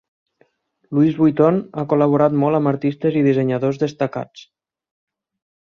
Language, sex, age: Catalan, male, 19-29